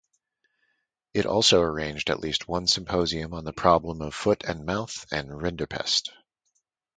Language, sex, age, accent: English, male, 30-39, United States English